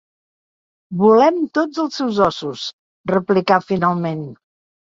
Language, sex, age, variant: Catalan, female, 70-79, Central